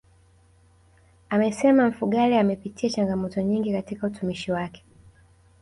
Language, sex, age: Swahili, female, 19-29